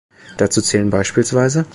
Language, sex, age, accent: German, male, 19-29, Deutschland Deutsch